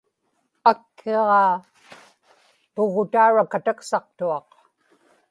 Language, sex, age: Inupiaq, female, 80-89